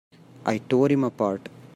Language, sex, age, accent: English, male, 30-39, India and South Asia (India, Pakistan, Sri Lanka)